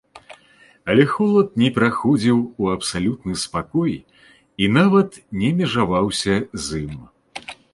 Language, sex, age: Belarusian, male, 40-49